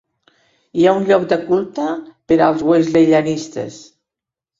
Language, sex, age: Catalan, female, 60-69